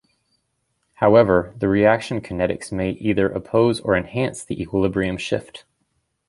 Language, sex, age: English, male, 30-39